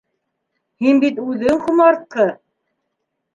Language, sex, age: Bashkir, female, 60-69